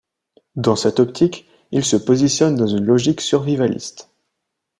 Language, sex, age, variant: French, male, 19-29, Français de métropole